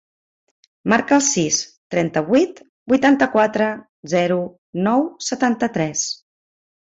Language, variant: Catalan, Central